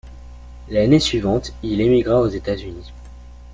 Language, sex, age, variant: French, male, under 19, Français de métropole